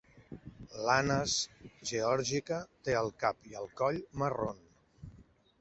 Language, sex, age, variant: Catalan, male, 40-49, Central